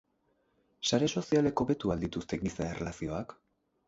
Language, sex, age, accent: Basque, male, 19-29, Erdialdekoa edo Nafarra (Gipuzkoa, Nafarroa)